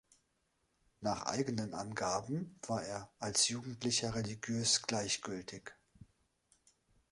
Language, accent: German, Deutschland Deutsch